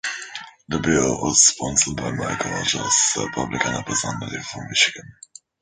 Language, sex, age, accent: English, male, under 19, England English